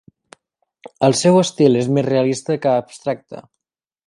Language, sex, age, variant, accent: Catalan, male, 19-29, Central, gironí